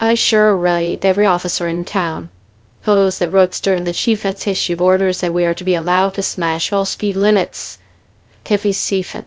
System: TTS, VITS